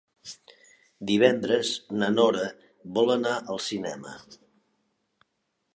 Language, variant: Catalan, Nord-Occidental